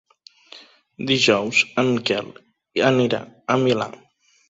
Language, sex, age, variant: Catalan, male, 19-29, Nord-Occidental